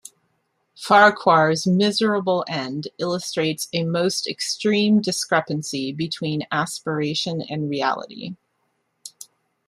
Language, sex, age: English, female, 40-49